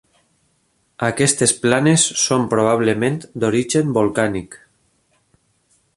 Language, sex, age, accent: Catalan, male, 40-49, valencià